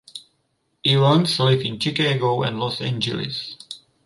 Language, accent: English, United States English; England English